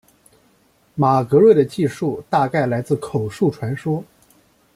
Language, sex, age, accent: Chinese, male, 19-29, 出生地：江苏省